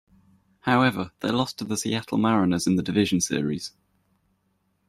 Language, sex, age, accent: English, male, 19-29, England English